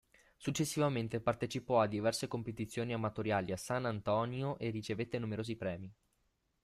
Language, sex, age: Italian, male, under 19